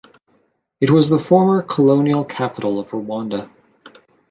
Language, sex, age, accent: English, male, 30-39, United States English